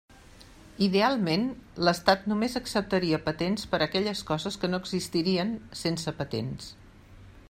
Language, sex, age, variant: Catalan, female, 60-69, Central